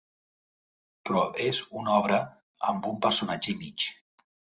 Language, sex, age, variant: Catalan, male, 40-49, Central